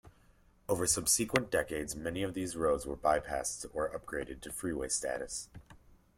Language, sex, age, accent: English, male, 19-29, United States English